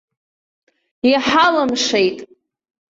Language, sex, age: Abkhazian, female, under 19